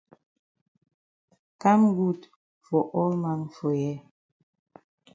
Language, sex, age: Cameroon Pidgin, female, 40-49